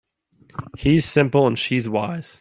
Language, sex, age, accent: English, male, 19-29, United States English